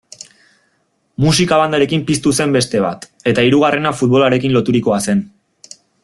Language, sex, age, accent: Basque, male, 19-29, Erdialdekoa edo Nafarra (Gipuzkoa, Nafarroa)